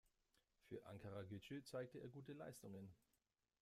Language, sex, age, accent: German, male, 30-39, Deutschland Deutsch